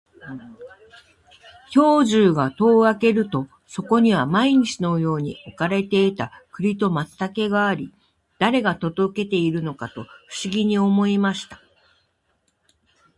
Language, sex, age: Japanese, female, 50-59